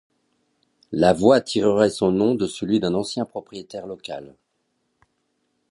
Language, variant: French, Français de métropole